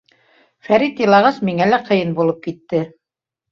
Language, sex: Bashkir, female